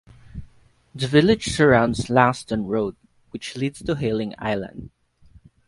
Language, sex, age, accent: English, male, 19-29, Filipino